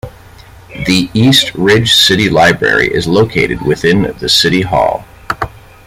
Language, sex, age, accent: English, male, 30-39, United States English